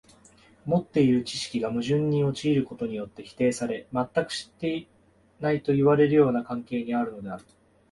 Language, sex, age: Japanese, male, 19-29